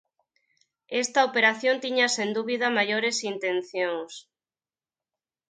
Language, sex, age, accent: Galician, female, 40-49, Oriental (común en zona oriental)